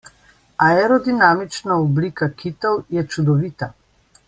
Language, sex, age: Slovenian, female, 50-59